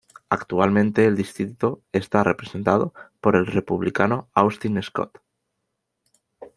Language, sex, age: Spanish, male, 19-29